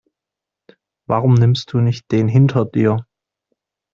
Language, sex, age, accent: German, male, 19-29, Deutschland Deutsch